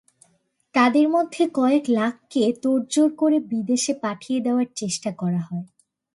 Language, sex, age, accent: Bengali, female, under 19, প্রমিত বাংলা